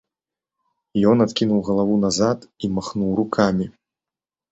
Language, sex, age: Belarusian, male, 30-39